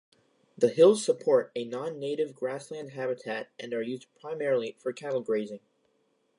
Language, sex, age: English, male, under 19